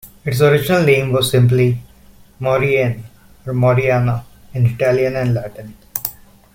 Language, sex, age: English, male, 19-29